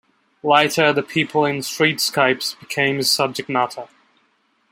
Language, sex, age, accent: English, male, 19-29, India and South Asia (India, Pakistan, Sri Lanka)